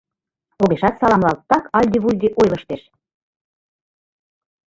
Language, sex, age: Mari, female, 40-49